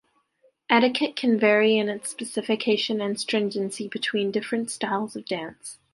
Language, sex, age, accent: English, female, 19-29, Canadian English